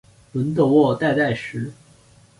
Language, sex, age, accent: Chinese, male, 19-29, 出生地：辽宁省